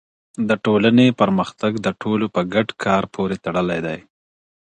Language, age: Pashto, 30-39